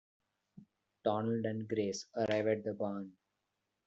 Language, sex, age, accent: English, male, 19-29, India and South Asia (India, Pakistan, Sri Lanka)